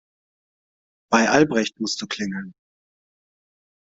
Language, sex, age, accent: German, male, 40-49, Deutschland Deutsch